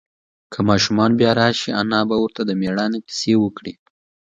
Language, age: Pashto, 19-29